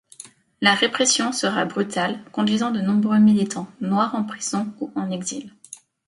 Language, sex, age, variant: French, female, 19-29, Français de métropole